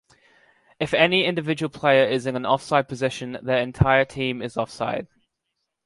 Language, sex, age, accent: English, male, under 19, Australian English